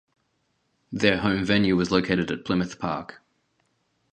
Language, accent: English, Australian English